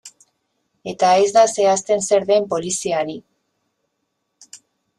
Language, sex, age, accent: Basque, female, 30-39, Mendebalekoa (Araba, Bizkaia, Gipuzkoako mendebaleko herri batzuk)